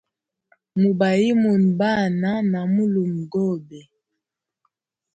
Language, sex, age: Hemba, female, 30-39